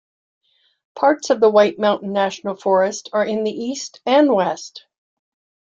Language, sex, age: English, female, 60-69